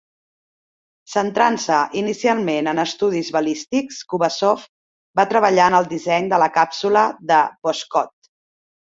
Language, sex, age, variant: Catalan, female, 40-49, Central